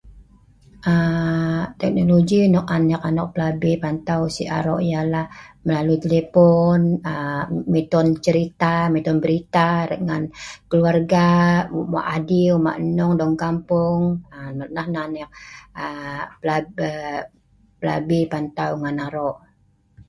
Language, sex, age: Sa'ban, female, 50-59